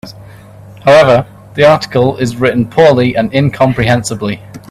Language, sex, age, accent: English, male, 19-29, England English